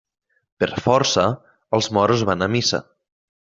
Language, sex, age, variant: Catalan, male, 19-29, Nord-Occidental